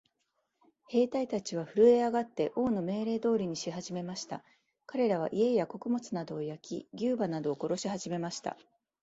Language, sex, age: Japanese, female, 40-49